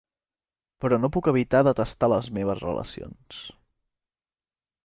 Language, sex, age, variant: Catalan, male, 19-29, Central